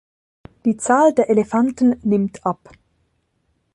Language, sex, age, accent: German, female, 19-29, Schweizerdeutsch